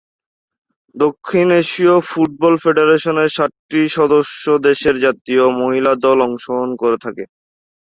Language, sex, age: Bengali, male, 19-29